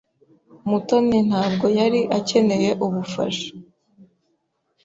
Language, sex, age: Kinyarwanda, female, 19-29